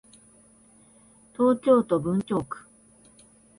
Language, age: Japanese, 40-49